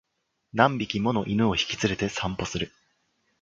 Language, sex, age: Japanese, male, under 19